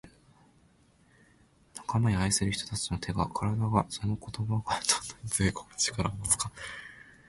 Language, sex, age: Japanese, male, 19-29